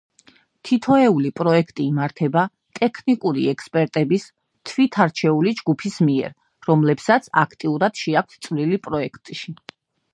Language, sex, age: Georgian, female, 30-39